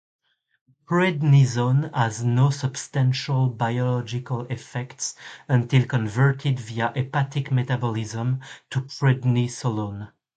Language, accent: English, French